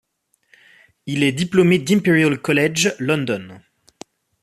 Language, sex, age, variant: French, male, 19-29, Français de métropole